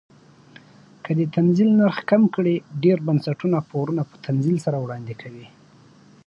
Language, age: Pashto, 30-39